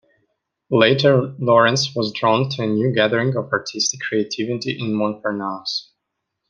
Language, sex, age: English, male, 19-29